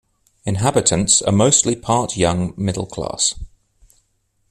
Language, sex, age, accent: English, male, 30-39, England English